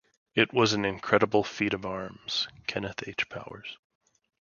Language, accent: English, United States English